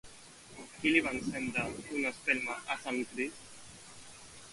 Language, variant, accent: Catalan, Central, central